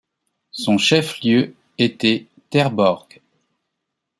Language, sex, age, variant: French, male, 40-49, Français de métropole